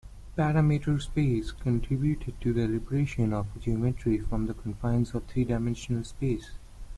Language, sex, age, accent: English, male, under 19, India and South Asia (India, Pakistan, Sri Lanka)